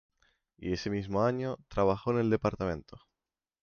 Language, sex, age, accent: Spanish, male, 19-29, España: Centro-Sur peninsular (Madrid, Toledo, Castilla-La Mancha); España: Islas Canarias